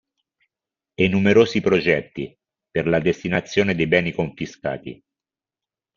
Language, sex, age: Italian, male, 50-59